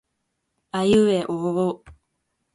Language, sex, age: Japanese, female, under 19